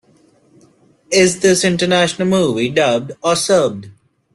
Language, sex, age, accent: English, male, 19-29, India and South Asia (India, Pakistan, Sri Lanka)